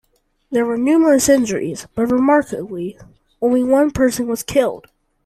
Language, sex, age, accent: English, male, under 19, United States English